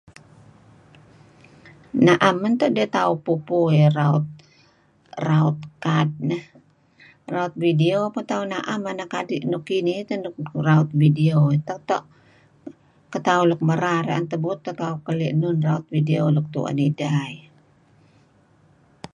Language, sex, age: Kelabit, female, 60-69